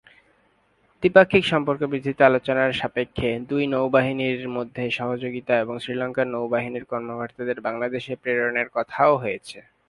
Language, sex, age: Bengali, male, 19-29